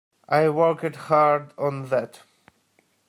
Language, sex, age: English, male, 19-29